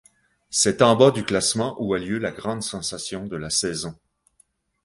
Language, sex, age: French, male, 60-69